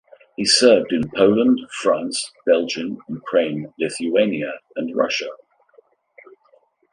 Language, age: English, 60-69